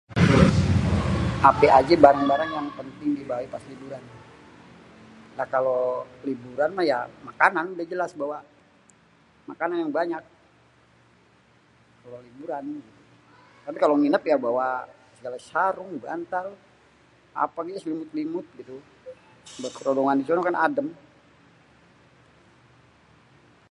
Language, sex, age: Betawi, male, 40-49